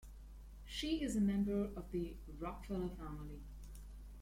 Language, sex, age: English, female, 19-29